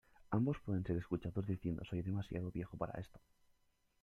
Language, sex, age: Spanish, male, 19-29